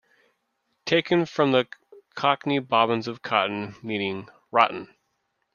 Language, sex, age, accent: English, male, 30-39, United States English